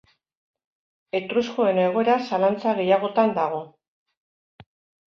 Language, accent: Basque, Mendebalekoa (Araba, Bizkaia, Gipuzkoako mendebaleko herri batzuk)